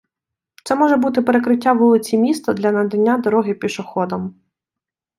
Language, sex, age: Ukrainian, female, 19-29